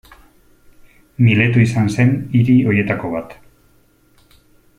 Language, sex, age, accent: Basque, male, 40-49, Mendebalekoa (Araba, Bizkaia, Gipuzkoako mendebaleko herri batzuk)